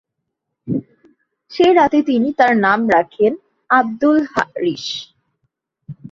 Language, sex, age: Bengali, female, under 19